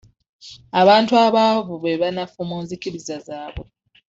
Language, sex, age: Ganda, female, 19-29